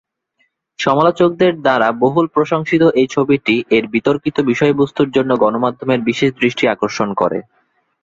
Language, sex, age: Bengali, male, 19-29